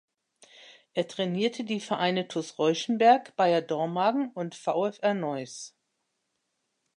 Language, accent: German, Deutschland Deutsch